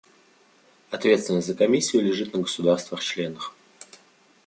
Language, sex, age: Russian, male, 19-29